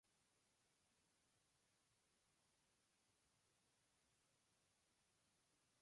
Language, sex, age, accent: Spanish, male, 40-49, Rioplatense: Argentina, Uruguay, este de Bolivia, Paraguay